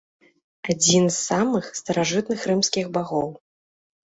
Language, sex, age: Belarusian, female, 19-29